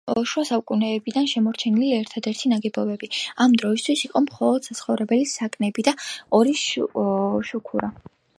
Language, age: Georgian, under 19